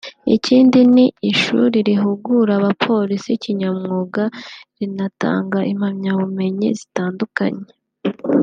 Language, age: Kinyarwanda, 19-29